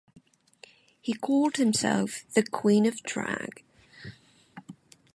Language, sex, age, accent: English, female, 19-29, England English